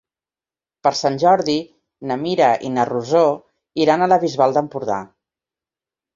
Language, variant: Catalan, Central